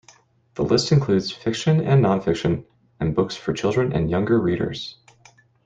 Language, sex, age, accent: English, male, 30-39, United States English